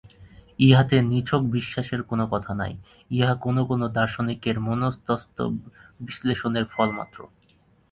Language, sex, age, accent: Bengali, male, 19-29, Bangla